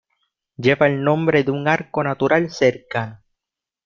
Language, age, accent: Spanish, 90+, Caribe: Cuba, Venezuela, Puerto Rico, República Dominicana, Panamá, Colombia caribeña, México caribeño, Costa del golfo de México